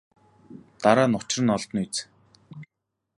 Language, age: Mongolian, 19-29